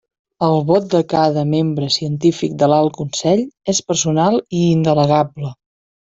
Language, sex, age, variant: Catalan, female, 30-39, Central